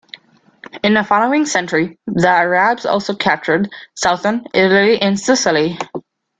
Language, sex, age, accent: English, male, under 19, United States English